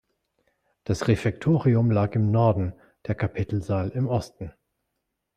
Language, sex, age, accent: German, male, 40-49, Deutschland Deutsch